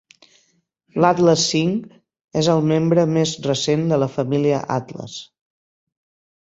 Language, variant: Catalan, Central